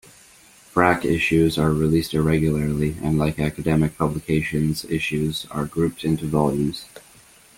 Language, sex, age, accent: English, male, 30-39, Canadian English